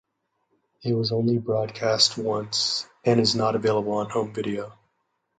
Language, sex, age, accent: English, male, 30-39, United States English